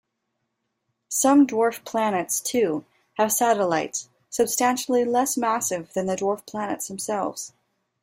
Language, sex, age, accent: English, female, 19-29, United States English